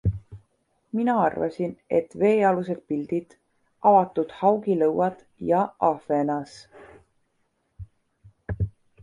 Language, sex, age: Estonian, female, 19-29